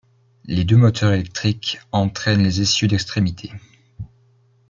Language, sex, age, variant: French, male, 19-29, Français de métropole